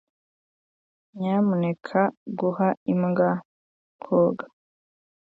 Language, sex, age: Kinyarwanda, female, 19-29